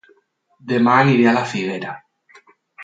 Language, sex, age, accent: Catalan, male, 19-29, valencià